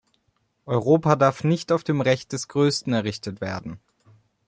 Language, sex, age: German, male, under 19